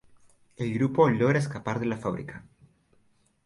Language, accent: Spanish, Andino-Pacífico: Colombia, Perú, Ecuador, oeste de Bolivia y Venezuela andina